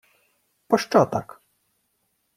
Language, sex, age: Ukrainian, male, 19-29